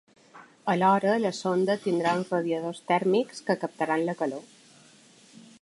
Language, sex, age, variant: Catalan, female, 40-49, Balear